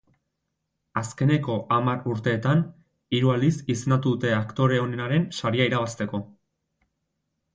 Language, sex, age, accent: Basque, male, 19-29, Erdialdekoa edo Nafarra (Gipuzkoa, Nafarroa)